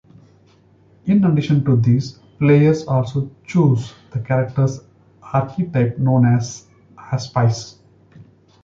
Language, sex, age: English, male, 40-49